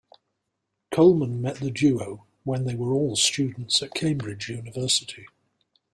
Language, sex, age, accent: English, male, 50-59, England English